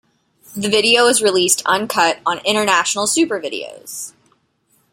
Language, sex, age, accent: English, female, 19-29, United States English